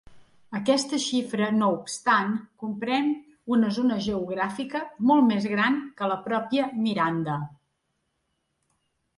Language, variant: Catalan, Central